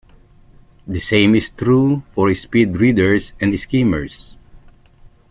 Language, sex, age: English, male, 50-59